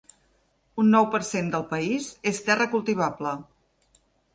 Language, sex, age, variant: Catalan, female, 50-59, Central